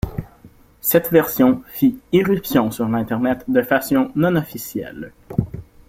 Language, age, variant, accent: French, under 19, Français d'Amérique du Nord, Français du Canada